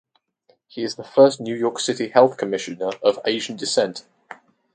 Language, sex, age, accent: English, male, under 19, England English